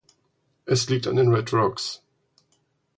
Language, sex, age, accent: German, male, 40-49, Deutschland Deutsch